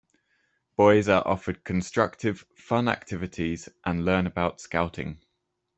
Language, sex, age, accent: English, male, 30-39, England English